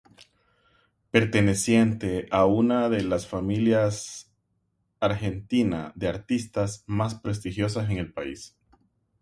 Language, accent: Spanish, América central